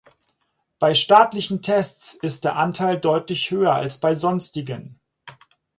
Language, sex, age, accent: German, male, 40-49, Deutschland Deutsch